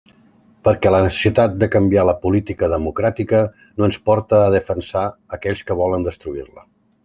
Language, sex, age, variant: Catalan, male, 40-49, Central